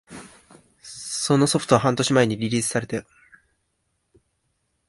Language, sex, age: Japanese, male, 19-29